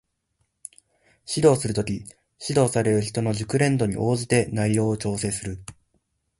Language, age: Japanese, 19-29